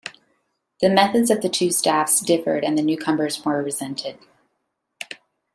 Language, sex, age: English, female, 19-29